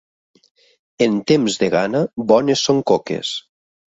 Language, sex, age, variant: Catalan, male, 30-39, Nord-Occidental